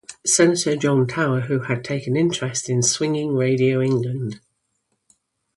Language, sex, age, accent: English, female, 50-59, England English